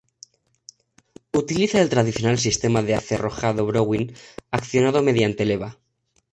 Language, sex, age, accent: Spanish, male, 19-29, España: Centro-Sur peninsular (Madrid, Toledo, Castilla-La Mancha)